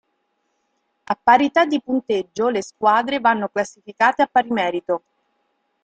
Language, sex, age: Italian, female, 30-39